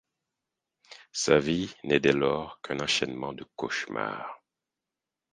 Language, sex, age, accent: French, male, 30-39, Français d’Haïti